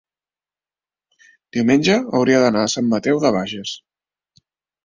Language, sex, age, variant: Catalan, male, 40-49, Septentrional